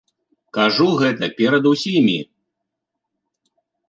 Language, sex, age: Belarusian, male, 40-49